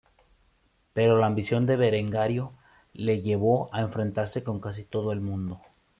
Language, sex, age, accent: Spanish, male, 19-29, México